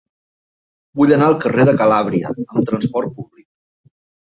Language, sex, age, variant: Catalan, male, 30-39, Central